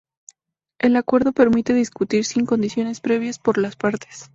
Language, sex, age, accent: Spanish, female, 19-29, México